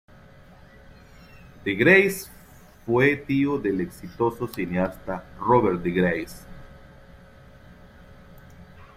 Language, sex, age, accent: Spanish, male, 30-39, Caribe: Cuba, Venezuela, Puerto Rico, República Dominicana, Panamá, Colombia caribeña, México caribeño, Costa del golfo de México